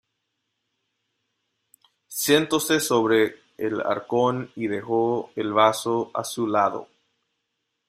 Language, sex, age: Spanish, male, 19-29